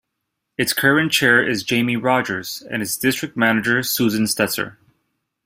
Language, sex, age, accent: English, male, 30-39, United States English